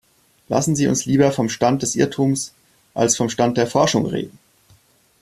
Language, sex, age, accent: German, male, 30-39, Deutschland Deutsch